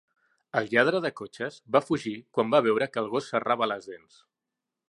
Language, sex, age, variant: Catalan, male, 40-49, Central